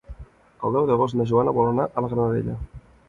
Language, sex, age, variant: Catalan, male, 19-29, Central